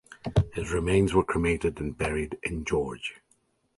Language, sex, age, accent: English, male, 40-49, United States English